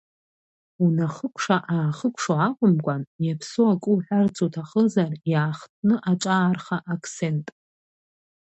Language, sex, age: Abkhazian, female, 30-39